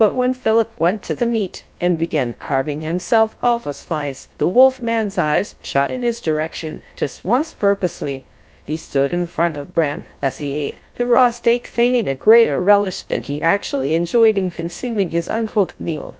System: TTS, GlowTTS